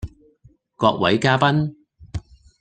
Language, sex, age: Cantonese, male, 40-49